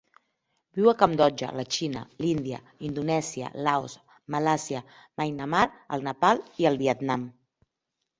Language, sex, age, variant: Catalan, female, 40-49, Central